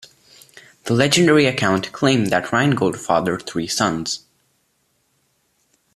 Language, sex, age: English, male, under 19